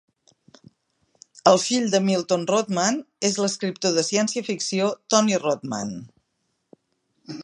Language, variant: Catalan, Central